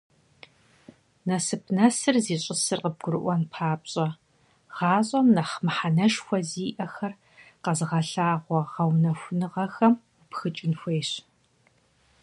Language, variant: Kabardian, Адыгэбзэ (Къэбэрдей, Кирил, Урысей)